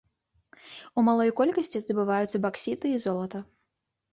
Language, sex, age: Belarusian, female, 19-29